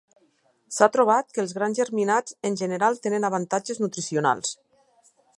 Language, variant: Catalan, Septentrional